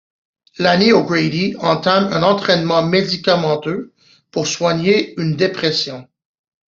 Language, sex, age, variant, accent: French, male, 40-49, Français d'Amérique du Nord, Français du Canada